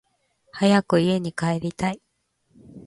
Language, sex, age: Japanese, female, 50-59